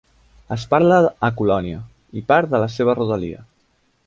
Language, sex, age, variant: Catalan, male, 19-29, Central